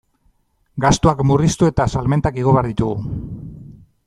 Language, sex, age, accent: Basque, male, 40-49, Mendebalekoa (Araba, Bizkaia, Gipuzkoako mendebaleko herri batzuk)